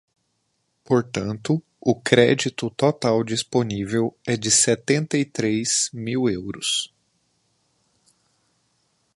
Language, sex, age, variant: Portuguese, male, 30-39, Portuguese (Brasil)